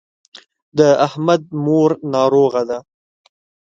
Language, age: Pashto, 19-29